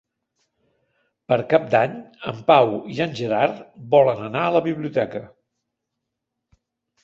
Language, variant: Catalan, Central